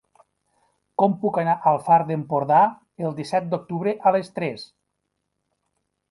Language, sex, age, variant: Catalan, male, 50-59, Nord-Occidental